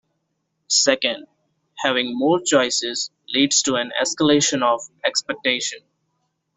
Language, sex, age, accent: English, male, under 19, India and South Asia (India, Pakistan, Sri Lanka)